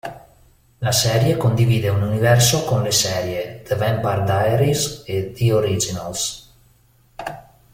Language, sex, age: Italian, male, 40-49